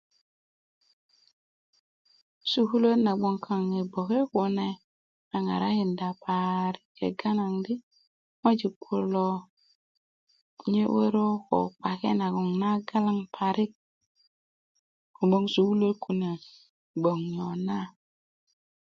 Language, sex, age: Kuku, female, 40-49